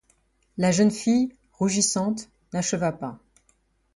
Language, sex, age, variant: French, female, 30-39, Français de métropole